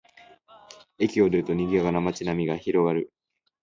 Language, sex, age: Japanese, male, under 19